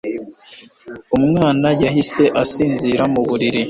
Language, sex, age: Kinyarwanda, male, under 19